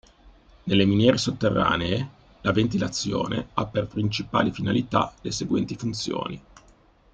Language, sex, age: Italian, male, 50-59